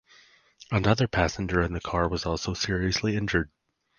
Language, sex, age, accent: English, male, 30-39, United States English